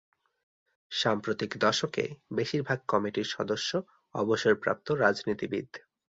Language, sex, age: Bengali, male, 19-29